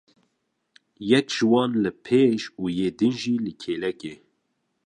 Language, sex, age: Kurdish, male, 30-39